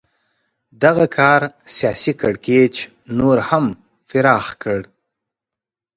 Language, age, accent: Pashto, 19-29, کندهارۍ لهجه